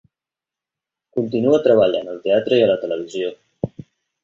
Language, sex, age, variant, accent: Catalan, male, 19-29, Central, Barceloní